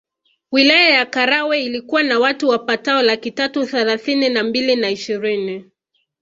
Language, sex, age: Swahili, female, 19-29